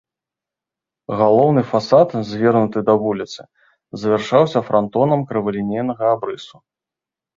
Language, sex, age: Belarusian, male, 30-39